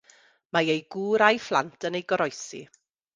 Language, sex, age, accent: Welsh, female, 40-49, Y Deyrnas Unedig Cymraeg